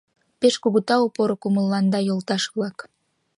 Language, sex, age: Mari, female, under 19